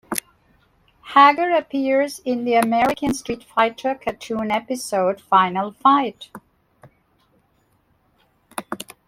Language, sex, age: English, female, 60-69